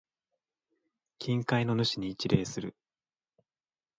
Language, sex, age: Japanese, male, 19-29